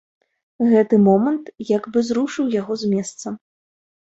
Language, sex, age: Belarusian, female, 30-39